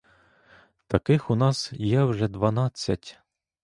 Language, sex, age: Ukrainian, male, 19-29